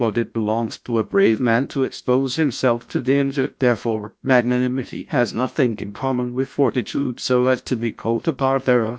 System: TTS, GlowTTS